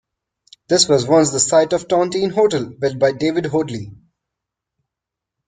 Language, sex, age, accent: English, male, 19-29, India and South Asia (India, Pakistan, Sri Lanka)